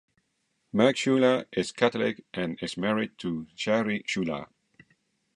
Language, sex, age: English, male, 40-49